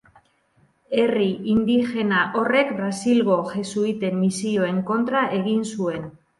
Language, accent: Basque, Mendebalekoa (Araba, Bizkaia, Gipuzkoako mendebaleko herri batzuk)